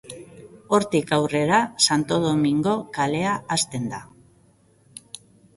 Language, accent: Basque, Erdialdekoa edo Nafarra (Gipuzkoa, Nafarroa)